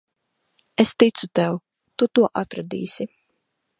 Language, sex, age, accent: Latvian, female, 19-29, Dzimtā valoda